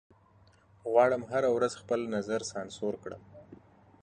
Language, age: Pashto, 30-39